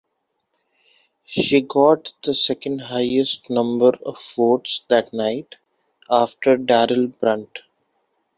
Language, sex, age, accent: English, male, 19-29, India and South Asia (India, Pakistan, Sri Lanka)